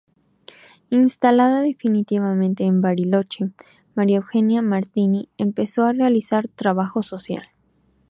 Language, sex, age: Spanish, female, 19-29